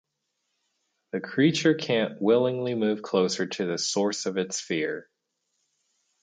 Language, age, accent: English, 30-39, United States English